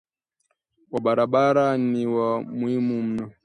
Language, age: Swahili, 19-29